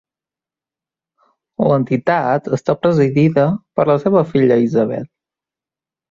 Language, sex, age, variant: Catalan, male, 30-39, Central